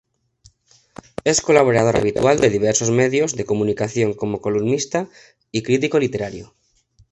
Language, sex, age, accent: Spanish, male, 19-29, España: Centro-Sur peninsular (Madrid, Toledo, Castilla-La Mancha)